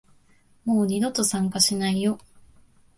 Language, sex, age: Japanese, female, 19-29